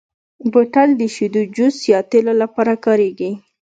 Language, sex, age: Pashto, female, 19-29